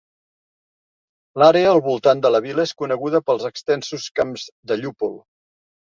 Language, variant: Catalan, Central